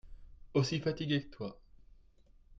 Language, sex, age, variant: French, male, 30-39, Français de métropole